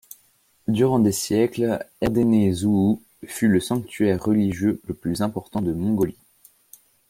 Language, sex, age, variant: French, male, under 19, Français de métropole